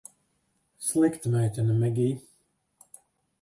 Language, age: Latvian, 40-49